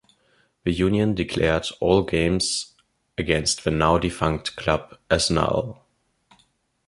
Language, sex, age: English, male, 19-29